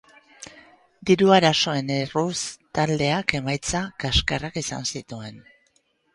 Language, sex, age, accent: Basque, female, 50-59, Erdialdekoa edo Nafarra (Gipuzkoa, Nafarroa)